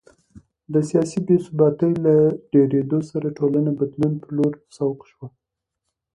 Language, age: Pashto, 19-29